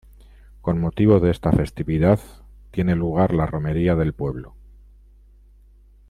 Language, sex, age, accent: Spanish, male, 50-59, España: Norte peninsular (Asturias, Castilla y León, Cantabria, País Vasco, Navarra, Aragón, La Rioja, Guadalajara, Cuenca)